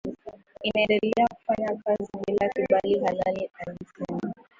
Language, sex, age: Swahili, female, under 19